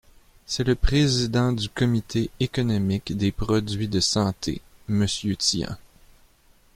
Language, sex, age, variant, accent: French, male, 30-39, Français d'Amérique du Nord, Français du Canada